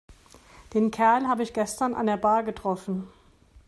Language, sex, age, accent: German, male, 50-59, Deutschland Deutsch